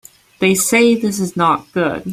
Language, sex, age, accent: English, female, 19-29, Canadian English